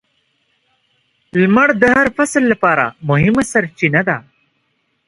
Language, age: Pashto, 19-29